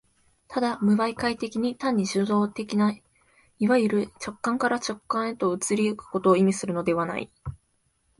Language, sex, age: Japanese, female, 19-29